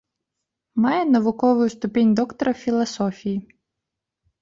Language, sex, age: Belarusian, male, 19-29